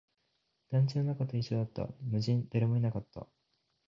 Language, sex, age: Japanese, male, 19-29